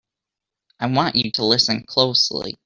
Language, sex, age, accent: English, male, 19-29, United States English